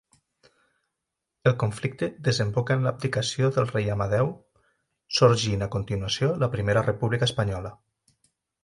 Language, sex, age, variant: Catalan, male, 40-49, Nord-Occidental